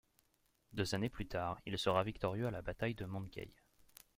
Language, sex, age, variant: French, male, 19-29, Français de métropole